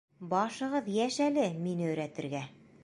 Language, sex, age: Bashkir, female, 30-39